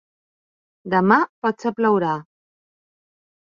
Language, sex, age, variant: Catalan, female, 50-59, Balear